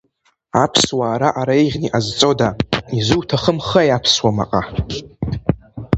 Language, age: Abkhazian, under 19